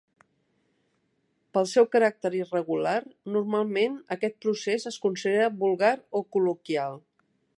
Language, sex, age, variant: Catalan, female, 50-59, Central